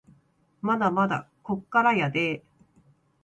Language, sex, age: Japanese, female, 19-29